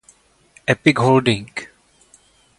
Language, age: Czech, 30-39